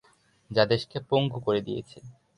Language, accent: Bengali, Bangladeshi